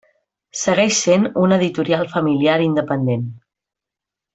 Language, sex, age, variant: Catalan, female, 30-39, Central